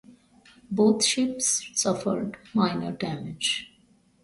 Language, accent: English, India and South Asia (India, Pakistan, Sri Lanka)